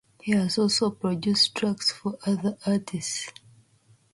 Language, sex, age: English, female, 19-29